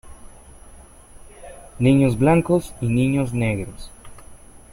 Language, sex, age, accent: Spanish, male, 19-29, América central